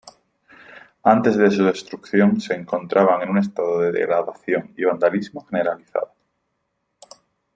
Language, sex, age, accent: Spanish, male, 30-39, España: Sur peninsular (Andalucia, Extremadura, Murcia)